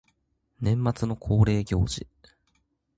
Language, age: Japanese, 19-29